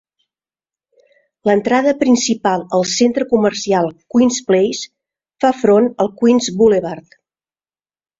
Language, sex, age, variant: Catalan, female, 40-49, Central